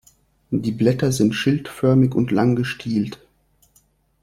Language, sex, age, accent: German, male, 30-39, Russisch Deutsch